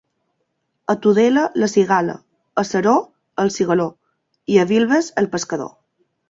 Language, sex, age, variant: Catalan, female, 19-29, Balear